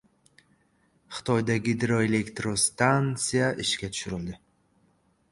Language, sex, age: Uzbek, male, 19-29